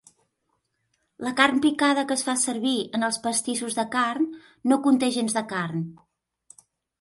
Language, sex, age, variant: Catalan, female, 40-49, Central